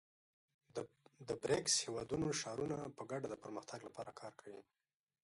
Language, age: Pashto, 19-29